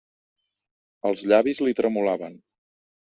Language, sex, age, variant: Catalan, male, 30-39, Central